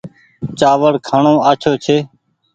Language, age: Goaria, 19-29